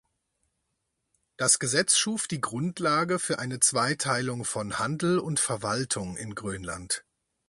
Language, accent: German, Deutschland Deutsch